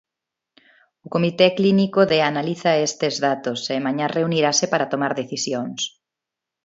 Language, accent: Galician, Neofalante